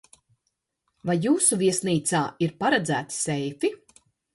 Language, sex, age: Latvian, female, 50-59